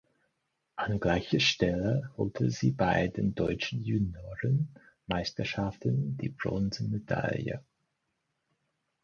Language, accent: German, Deutschland Deutsch